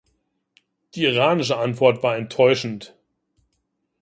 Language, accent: German, Deutschland Deutsch